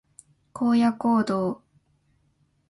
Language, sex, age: Japanese, female, 19-29